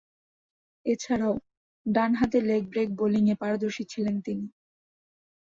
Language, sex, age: Bengali, female, 19-29